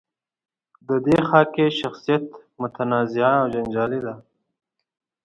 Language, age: Pashto, 19-29